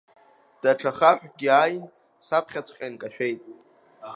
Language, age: Abkhazian, under 19